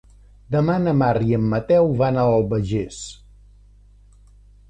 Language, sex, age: Catalan, male, 50-59